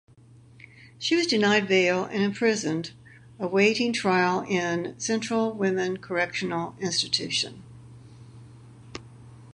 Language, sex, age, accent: English, female, 70-79, United States English